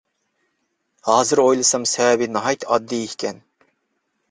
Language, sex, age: Uyghur, male, 40-49